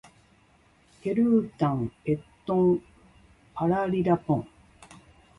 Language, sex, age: Japanese, female, 60-69